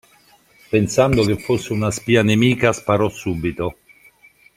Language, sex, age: Italian, male, 50-59